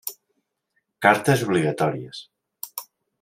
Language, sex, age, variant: Catalan, male, 40-49, Central